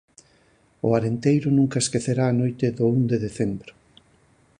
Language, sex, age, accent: Galician, male, 50-59, Atlántico (seseo e gheada)